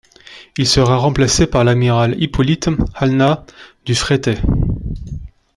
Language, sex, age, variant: French, male, 30-39, Français de métropole